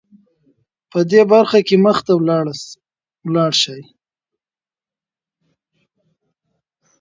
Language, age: Pashto, 30-39